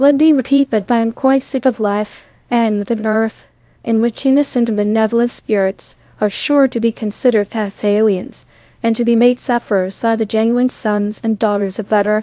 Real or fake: fake